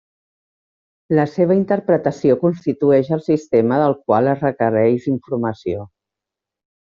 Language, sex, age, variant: Catalan, female, 50-59, Central